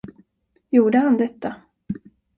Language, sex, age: Swedish, female, 40-49